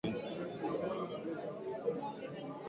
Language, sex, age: English, male, 19-29